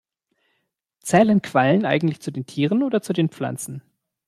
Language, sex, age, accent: German, male, 19-29, Deutschland Deutsch